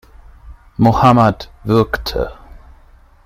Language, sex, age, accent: German, male, 19-29, Deutschland Deutsch